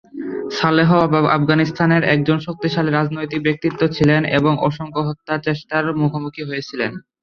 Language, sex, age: Bengali, male, under 19